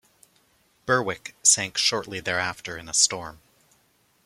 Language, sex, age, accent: English, male, 30-39, Canadian English